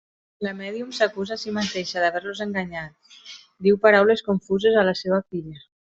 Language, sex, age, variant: Catalan, female, 30-39, Nord-Occidental